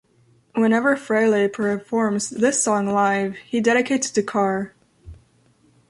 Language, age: English, 19-29